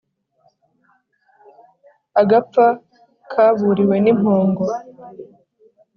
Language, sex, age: Kinyarwanda, male, 19-29